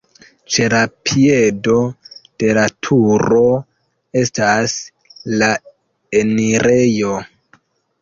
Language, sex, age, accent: Esperanto, male, 19-29, Internacia